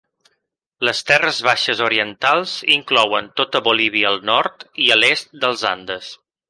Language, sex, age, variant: Catalan, male, 30-39, Balear